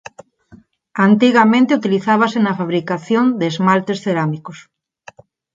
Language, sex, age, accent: Galician, female, 40-49, Neofalante